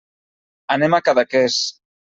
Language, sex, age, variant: Catalan, male, 19-29, Nord-Occidental